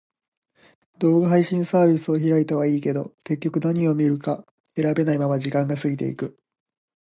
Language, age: Japanese, 19-29